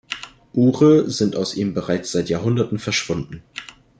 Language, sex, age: German, male, under 19